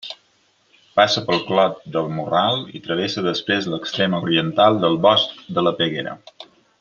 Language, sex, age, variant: Catalan, male, 40-49, Balear